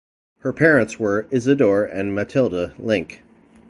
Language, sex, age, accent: English, male, 40-49, Canadian English